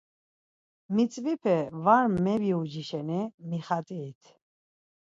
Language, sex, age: Laz, female, 40-49